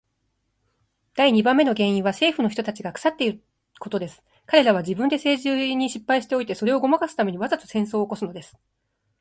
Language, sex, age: Japanese, female, under 19